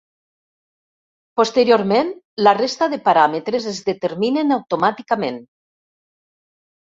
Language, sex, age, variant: Catalan, female, 60-69, Septentrional